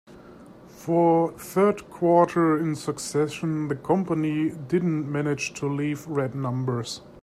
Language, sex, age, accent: English, male, 30-39, United States English